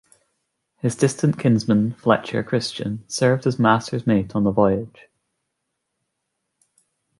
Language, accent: English, Scottish English